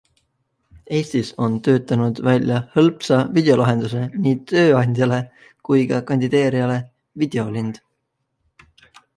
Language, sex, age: Estonian, male, 19-29